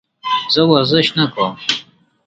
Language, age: Pashto, 19-29